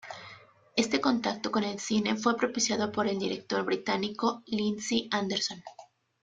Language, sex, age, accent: Spanish, female, 19-29, México